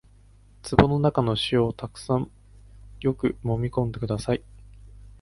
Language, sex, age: Japanese, male, 19-29